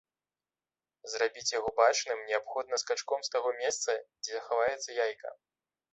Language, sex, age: Belarusian, male, 19-29